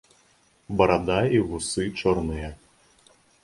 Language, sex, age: Belarusian, male, 30-39